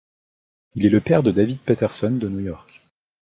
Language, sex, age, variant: French, male, 19-29, Français de métropole